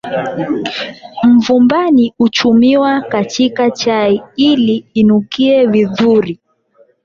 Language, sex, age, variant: Swahili, female, 19-29, Kiswahili cha Bara ya Tanzania